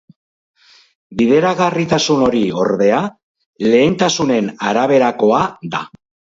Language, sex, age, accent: Basque, male, 60-69, Mendebalekoa (Araba, Bizkaia, Gipuzkoako mendebaleko herri batzuk)